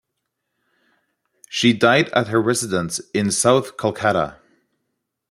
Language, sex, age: English, male, 30-39